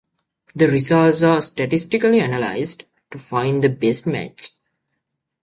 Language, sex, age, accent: English, male, 19-29, United States English